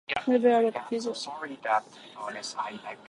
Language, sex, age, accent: English, female, under 19, United States English